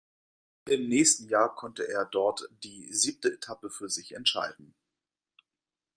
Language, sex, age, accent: German, male, 30-39, Deutschland Deutsch